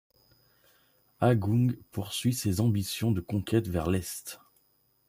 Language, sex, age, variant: French, male, 30-39, Français de métropole